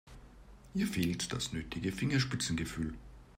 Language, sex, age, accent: German, male, 50-59, Österreichisches Deutsch